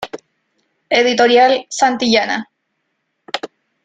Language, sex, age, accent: Spanish, female, 19-29, Chileno: Chile, Cuyo